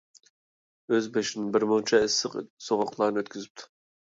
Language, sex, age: Uyghur, male, 19-29